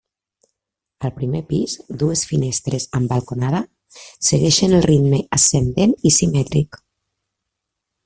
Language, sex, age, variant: Catalan, female, 40-49, Septentrional